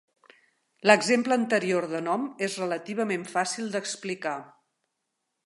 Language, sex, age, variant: Catalan, female, 50-59, Central